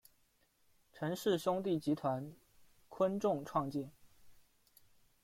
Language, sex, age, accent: Chinese, male, 19-29, 出生地：四川省